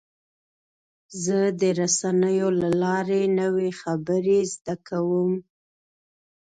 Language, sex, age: Pashto, female, 19-29